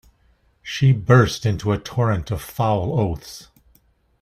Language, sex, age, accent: English, male, 50-59, Canadian English